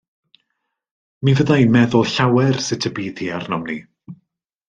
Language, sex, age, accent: Welsh, male, 30-39, Y Deyrnas Unedig Cymraeg